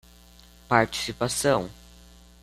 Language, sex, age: Portuguese, male, under 19